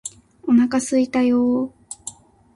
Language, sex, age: Japanese, female, 19-29